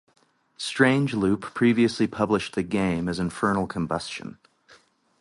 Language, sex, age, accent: English, male, 30-39, United States English